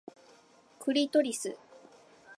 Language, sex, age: Japanese, female, 19-29